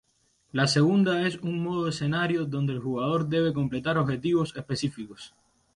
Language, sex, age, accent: Spanish, male, 19-29, Caribe: Cuba, Venezuela, Puerto Rico, República Dominicana, Panamá, Colombia caribeña, México caribeño, Costa del golfo de México